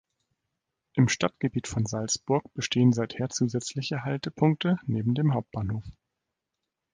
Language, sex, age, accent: German, male, 30-39, Deutschland Deutsch